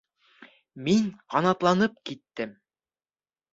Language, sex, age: Bashkir, male, under 19